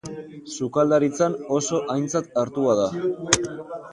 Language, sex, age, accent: Basque, male, 19-29, Erdialdekoa edo Nafarra (Gipuzkoa, Nafarroa)